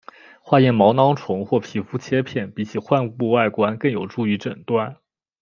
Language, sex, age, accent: Chinese, male, 19-29, 出生地：浙江省